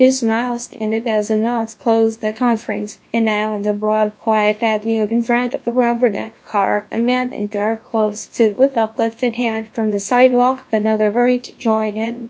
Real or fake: fake